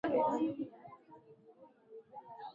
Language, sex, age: Swahili, female, 19-29